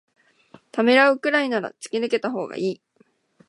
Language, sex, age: Japanese, female, 19-29